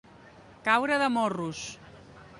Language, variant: Catalan, Central